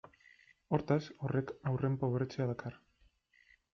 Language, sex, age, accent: Basque, male, 19-29, Erdialdekoa edo Nafarra (Gipuzkoa, Nafarroa)